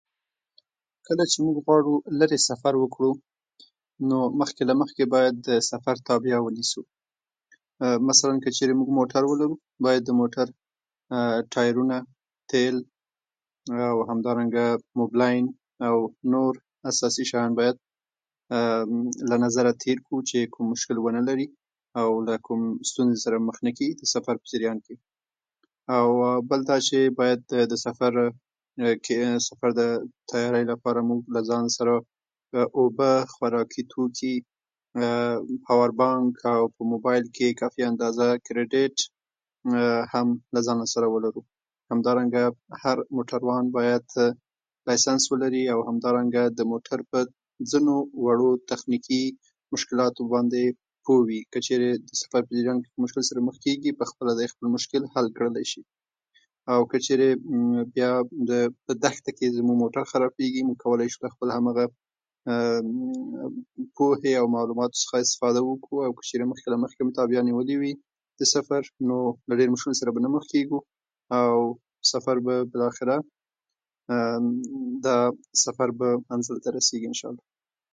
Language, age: Pashto, 30-39